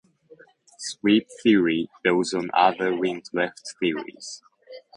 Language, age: English, 19-29